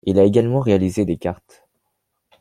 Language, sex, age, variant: French, male, 19-29, Français de métropole